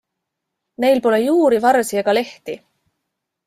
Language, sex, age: Estonian, female, 40-49